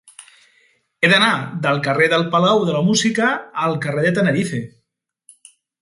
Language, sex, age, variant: Catalan, male, 50-59, Central